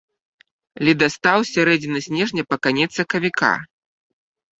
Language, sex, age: Belarusian, male, 30-39